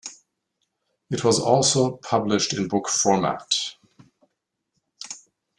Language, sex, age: English, male, 50-59